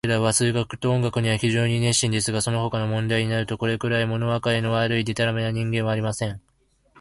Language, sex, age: Japanese, male, 19-29